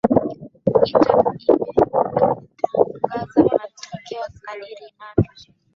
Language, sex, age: Swahili, female, 19-29